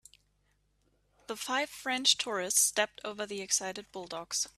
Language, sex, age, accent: English, female, 19-29, United States English